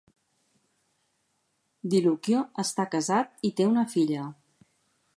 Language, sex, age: Catalan, female, 40-49